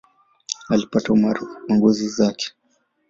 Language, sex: Swahili, male